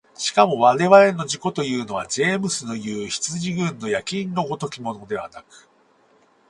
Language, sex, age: Japanese, male, 40-49